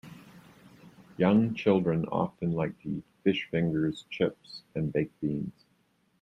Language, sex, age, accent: English, male, 60-69, United States English